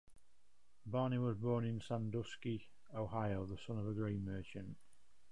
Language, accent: English, England English